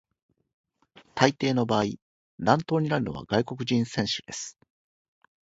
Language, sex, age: Japanese, male, 40-49